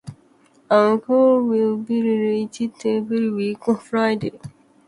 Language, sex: English, female